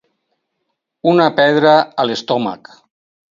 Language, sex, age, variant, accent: Catalan, male, 50-59, Valencià meridional, valencià